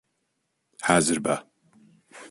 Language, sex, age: Central Kurdish, male, 30-39